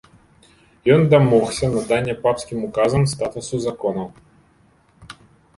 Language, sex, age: Belarusian, male, 40-49